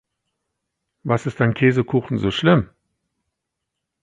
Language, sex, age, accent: German, male, 40-49, Deutschland Deutsch